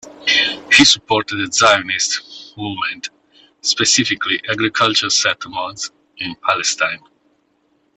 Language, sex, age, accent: English, male, 50-59, England English